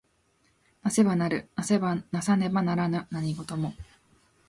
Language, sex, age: Japanese, female, 19-29